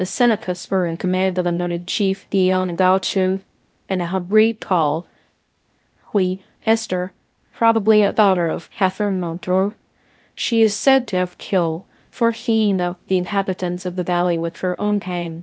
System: TTS, VITS